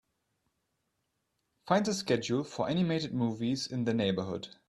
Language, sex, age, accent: English, male, 19-29, England English